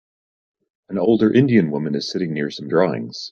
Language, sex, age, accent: English, male, 30-39, United States English